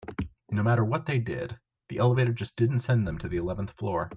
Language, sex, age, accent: English, male, under 19, United States English